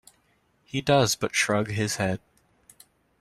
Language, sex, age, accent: English, male, 19-29, United States English